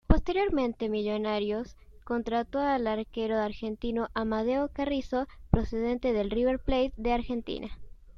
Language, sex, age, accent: Spanish, female, under 19, Rioplatense: Argentina, Uruguay, este de Bolivia, Paraguay